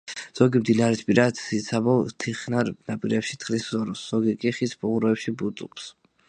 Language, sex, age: Georgian, male, under 19